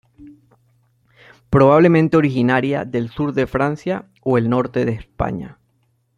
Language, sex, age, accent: Spanish, male, 30-39, América central